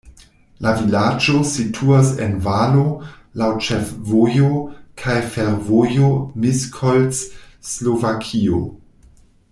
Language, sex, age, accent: Esperanto, male, 40-49, Internacia